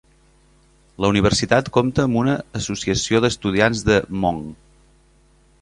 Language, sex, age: Catalan, male, 30-39